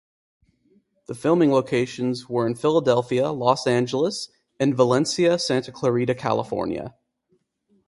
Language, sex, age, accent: English, male, 19-29, United States English